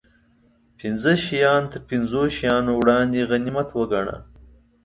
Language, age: Pashto, 30-39